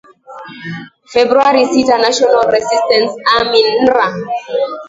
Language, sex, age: Swahili, female, 19-29